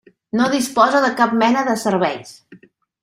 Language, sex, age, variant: Catalan, female, 40-49, Central